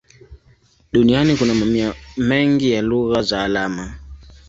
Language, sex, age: Swahili, male, 19-29